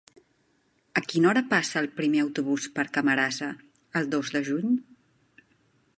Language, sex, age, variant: Catalan, female, 40-49, Central